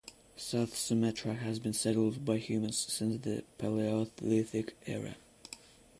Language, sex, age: English, male, under 19